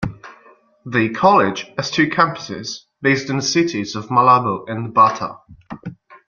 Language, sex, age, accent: English, male, 19-29, United States English